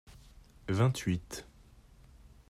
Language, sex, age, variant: French, male, 19-29, Français de métropole